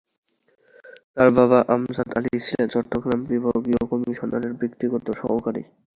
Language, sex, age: Bengali, male, 19-29